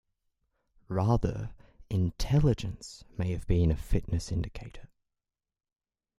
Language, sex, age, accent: English, male, 19-29, England English